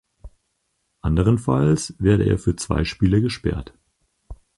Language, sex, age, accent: German, male, 19-29, Deutschland Deutsch